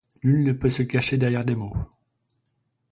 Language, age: French, 30-39